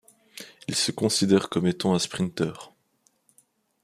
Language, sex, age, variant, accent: French, male, 19-29, Français d'Europe, Français de Suisse